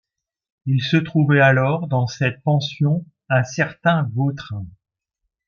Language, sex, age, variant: French, male, 40-49, Français de métropole